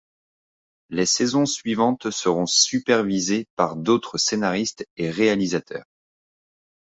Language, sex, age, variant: French, male, 30-39, Français de métropole